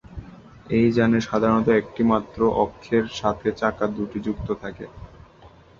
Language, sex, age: Bengali, male, 19-29